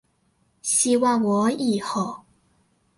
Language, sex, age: Chinese, female, under 19